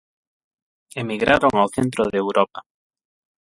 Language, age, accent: Galician, 30-39, Atlántico (seseo e gheada); Normativo (estándar); Neofalante